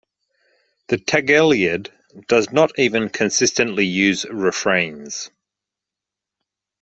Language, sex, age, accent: English, male, 40-49, Australian English